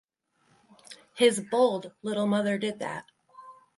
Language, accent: English, United States English